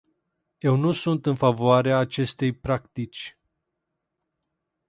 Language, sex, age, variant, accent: Romanian, male, 19-29, Romanian-Romania, Muntenesc